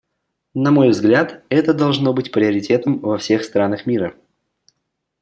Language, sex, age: Russian, male, under 19